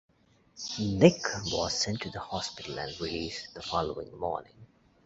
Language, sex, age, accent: English, male, 19-29, England English